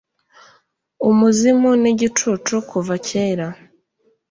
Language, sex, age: Kinyarwanda, female, 19-29